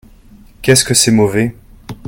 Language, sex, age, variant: French, male, 30-39, Français de métropole